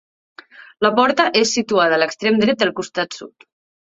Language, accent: Catalan, Barceloní